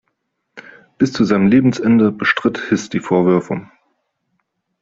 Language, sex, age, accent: German, male, 30-39, Deutschland Deutsch